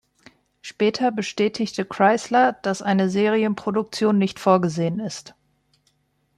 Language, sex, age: German, female, 30-39